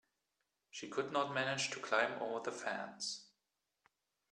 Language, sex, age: English, male, 30-39